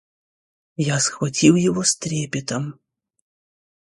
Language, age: Russian, 30-39